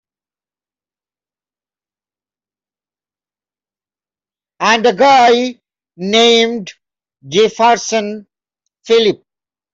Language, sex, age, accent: English, male, 40-49, India and South Asia (India, Pakistan, Sri Lanka)